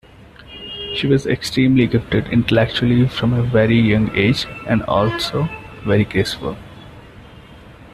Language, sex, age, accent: English, male, 19-29, India and South Asia (India, Pakistan, Sri Lanka)